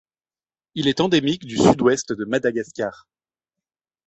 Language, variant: French, Français de métropole